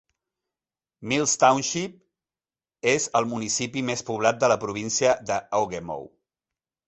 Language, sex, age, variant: Catalan, male, 40-49, Central